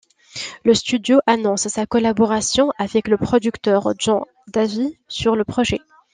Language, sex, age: French, female, 19-29